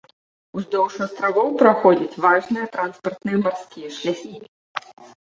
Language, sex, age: Belarusian, female, 19-29